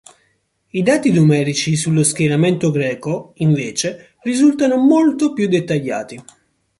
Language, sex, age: Italian, male, 19-29